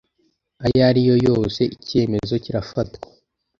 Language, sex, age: Kinyarwanda, male, under 19